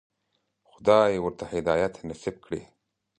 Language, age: Pashto, 30-39